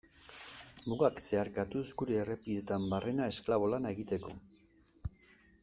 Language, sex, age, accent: Basque, male, 60-69, Erdialdekoa edo Nafarra (Gipuzkoa, Nafarroa)